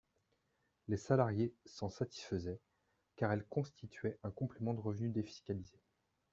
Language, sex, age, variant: French, male, 30-39, Français de métropole